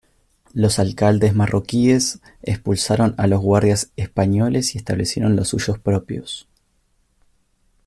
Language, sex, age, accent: Spanish, male, 19-29, Rioplatense: Argentina, Uruguay, este de Bolivia, Paraguay